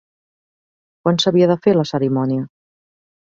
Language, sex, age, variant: Catalan, female, 40-49, Central